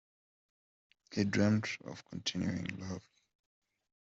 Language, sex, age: English, male, 19-29